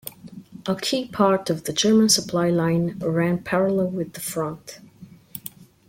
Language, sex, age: English, male, under 19